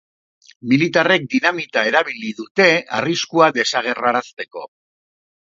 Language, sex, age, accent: Basque, male, 50-59, Erdialdekoa edo Nafarra (Gipuzkoa, Nafarroa)